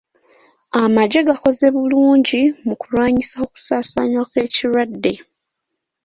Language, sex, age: Ganda, female, 19-29